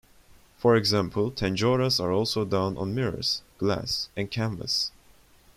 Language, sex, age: English, male, 19-29